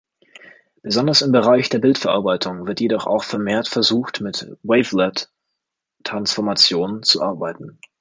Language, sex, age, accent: German, male, under 19, Deutschland Deutsch